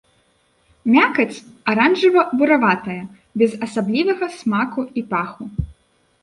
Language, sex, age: Belarusian, female, 19-29